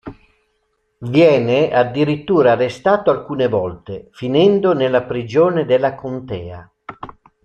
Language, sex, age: Italian, male, 60-69